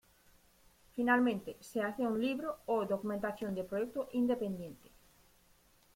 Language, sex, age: Spanish, female, 30-39